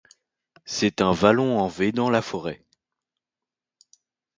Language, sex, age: French, male, 50-59